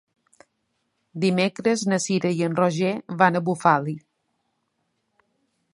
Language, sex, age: Catalan, female, 40-49